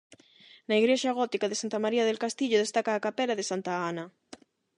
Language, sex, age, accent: Galician, female, 19-29, Atlántico (seseo e gheada); Normativo (estándar); Neofalante